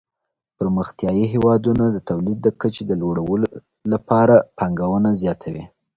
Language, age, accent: Pashto, 19-29, معیاري پښتو